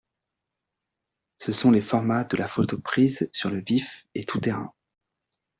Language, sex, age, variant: French, male, 30-39, Français de métropole